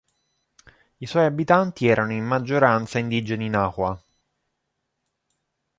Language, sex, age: Italian, male, 30-39